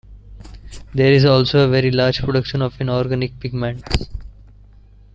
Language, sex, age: English, male, 19-29